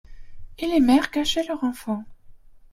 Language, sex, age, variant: French, female, 19-29, Français de métropole